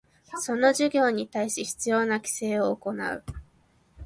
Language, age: Japanese, 19-29